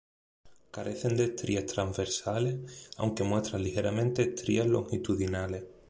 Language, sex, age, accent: Spanish, male, 19-29, España: Sur peninsular (Andalucia, Extremadura, Murcia)